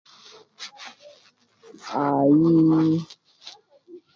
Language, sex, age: Nubi, female, 30-39